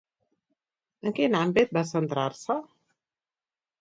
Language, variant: Catalan, Central